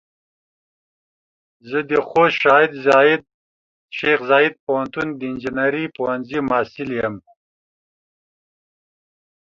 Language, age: Pashto, 40-49